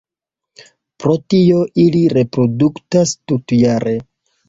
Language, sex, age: Esperanto, male, 30-39